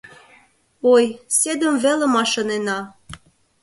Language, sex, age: Mari, female, 19-29